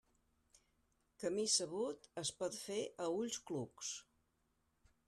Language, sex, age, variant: Catalan, female, 60-69, Central